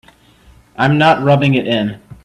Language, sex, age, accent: English, male, 19-29, United States English